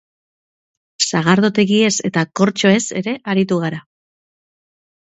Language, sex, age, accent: Basque, female, 40-49, Mendebalekoa (Araba, Bizkaia, Gipuzkoako mendebaleko herri batzuk)